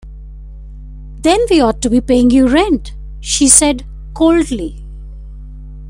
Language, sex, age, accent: English, female, 50-59, India and South Asia (India, Pakistan, Sri Lanka)